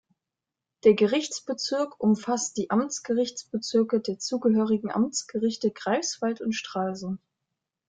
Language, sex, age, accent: German, female, 19-29, Deutschland Deutsch